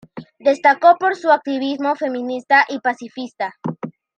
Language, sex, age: Spanish, female, 30-39